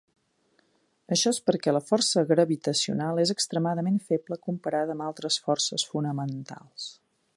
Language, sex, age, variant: Catalan, female, 40-49, Central